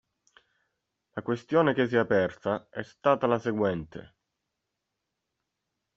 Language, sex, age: Italian, male, 30-39